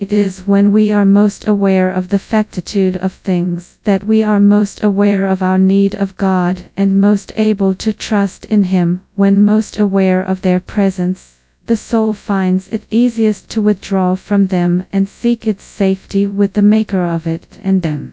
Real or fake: fake